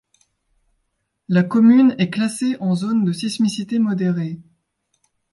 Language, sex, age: French, female, 30-39